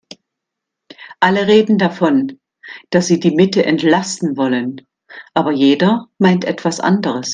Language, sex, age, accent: German, female, 50-59, Deutschland Deutsch